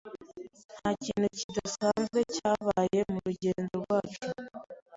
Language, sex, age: Kinyarwanda, female, 19-29